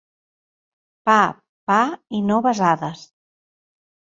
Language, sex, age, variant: Catalan, female, 50-59, Central